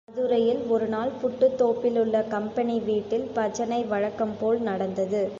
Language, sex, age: Tamil, female, under 19